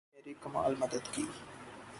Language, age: Urdu, 19-29